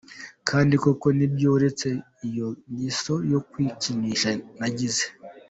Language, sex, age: Kinyarwanda, male, 19-29